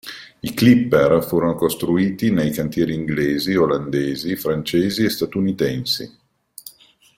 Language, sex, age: Italian, male, 50-59